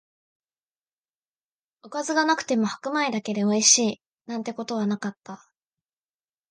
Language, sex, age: Japanese, female, 19-29